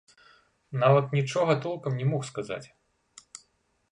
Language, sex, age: Belarusian, male, 50-59